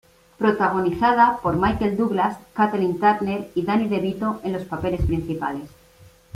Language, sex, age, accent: Spanish, female, 50-59, España: Centro-Sur peninsular (Madrid, Toledo, Castilla-La Mancha)